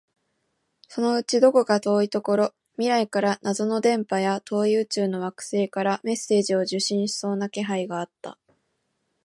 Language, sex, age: Japanese, female, 19-29